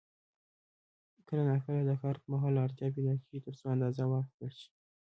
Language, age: Pashto, 19-29